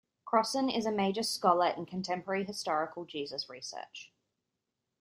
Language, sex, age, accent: English, female, 19-29, Australian English